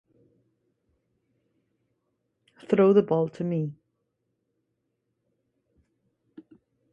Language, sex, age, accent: English, female, 30-39, United States English